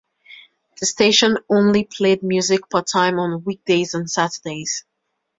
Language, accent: English, England English